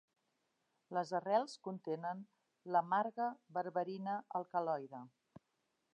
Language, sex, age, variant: Catalan, female, 60-69, Central